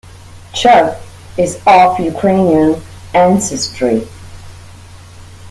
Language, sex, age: English, female, 30-39